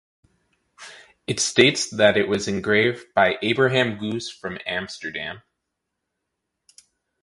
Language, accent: English, United States English